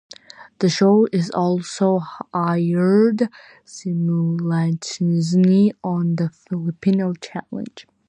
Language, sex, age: English, female, under 19